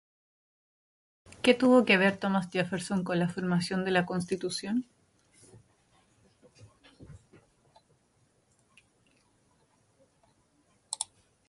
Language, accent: Spanish, Chileno: Chile, Cuyo